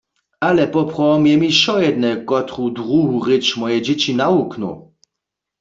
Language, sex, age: Upper Sorbian, male, 40-49